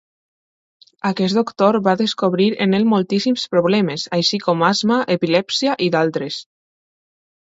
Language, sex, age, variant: Catalan, female, under 19, Alacantí